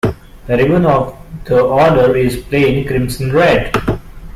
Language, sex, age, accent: English, male, 19-29, India and South Asia (India, Pakistan, Sri Lanka)